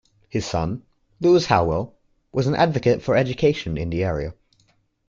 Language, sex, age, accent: English, male, under 19, Australian English